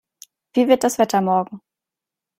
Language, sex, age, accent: German, female, 19-29, Deutschland Deutsch